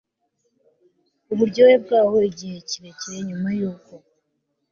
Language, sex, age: Kinyarwanda, female, 19-29